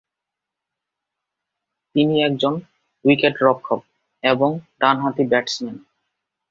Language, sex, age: Bengali, male, 19-29